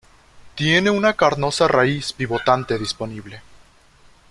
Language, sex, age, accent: Spanish, male, 19-29, México